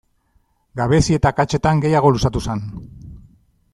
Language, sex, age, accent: Basque, male, 40-49, Mendebalekoa (Araba, Bizkaia, Gipuzkoako mendebaleko herri batzuk)